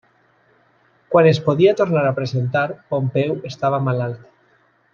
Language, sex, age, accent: Catalan, male, 30-39, valencià